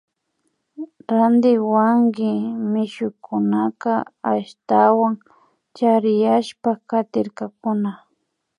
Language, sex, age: Imbabura Highland Quichua, female, under 19